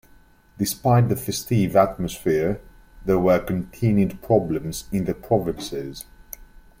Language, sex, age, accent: English, male, 30-39, England English